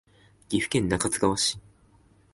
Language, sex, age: Japanese, male, 19-29